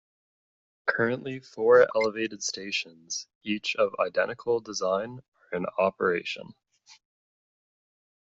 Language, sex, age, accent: English, male, 19-29, Canadian English